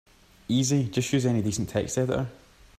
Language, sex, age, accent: English, male, 19-29, Scottish English